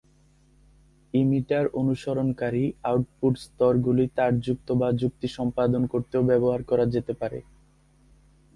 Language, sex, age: Bengali, male, 19-29